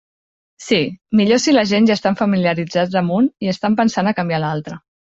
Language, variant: Catalan, Central